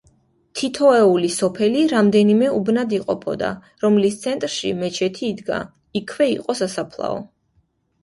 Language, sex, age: Georgian, female, 19-29